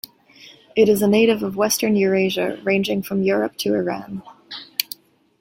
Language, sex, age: English, female, 19-29